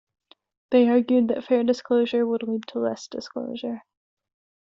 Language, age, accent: English, 19-29, United States English